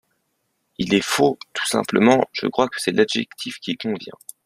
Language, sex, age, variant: French, male, under 19, Français de métropole